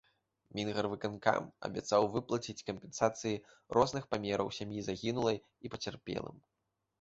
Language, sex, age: Belarusian, male, 19-29